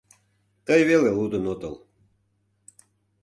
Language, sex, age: Mari, male, 50-59